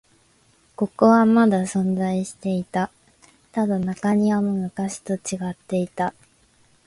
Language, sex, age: Japanese, female, 19-29